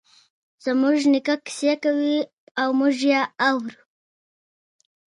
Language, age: Pashto, 30-39